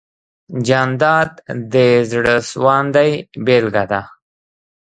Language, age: Pashto, 30-39